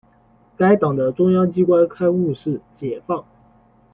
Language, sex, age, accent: Chinese, male, 19-29, 出生地：浙江省